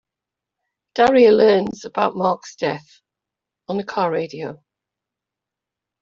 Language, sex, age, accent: English, female, 60-69, England English